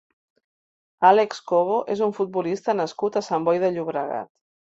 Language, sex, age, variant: Catalan, female, 50-59, Central